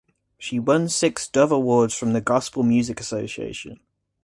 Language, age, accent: English, 30-39, England English